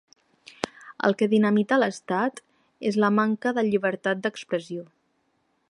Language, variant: Catalan, Central